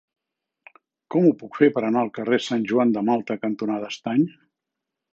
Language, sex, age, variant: Catalan, male, 60-69, Central